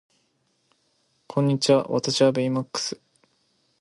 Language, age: Japanese, 19-29